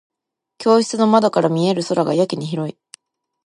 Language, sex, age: Japanese, female, 19-29